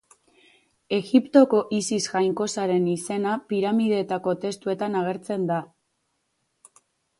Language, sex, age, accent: Basque, female, 19-29, Mendebalekoa (Araba, Bizkaia, Gipuzkoako mendebaleko herri batzuk)